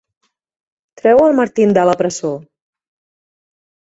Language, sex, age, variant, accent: Catalan, female, 40-49, Central, Barcelonès